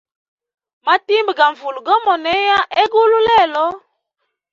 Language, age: Hemba, 30-39